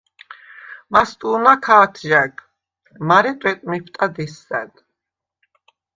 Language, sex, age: Svan, female, 50-59